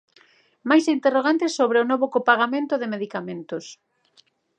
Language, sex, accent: Galician, female, Normativo (estándar)